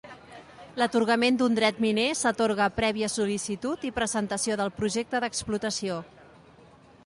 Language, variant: Catalan, Central